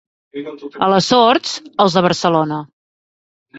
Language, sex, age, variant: Catalan, female, 30-39, Central